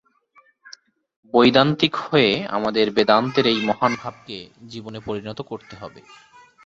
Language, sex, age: Bengali, male, 30-39